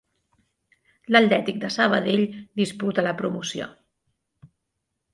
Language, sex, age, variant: Catalan, female, 50-59, Central